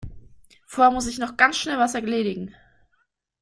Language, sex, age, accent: German, female, 19-29, Deutschland Deutsch